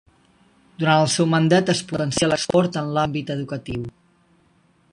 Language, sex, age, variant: Catalan, male, 19-29, Nord-Occidental